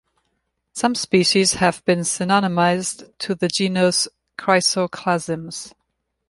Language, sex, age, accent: English, female, 30-39, United States English